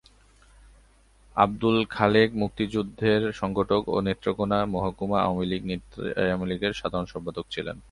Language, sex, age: Bengali, male, 19-29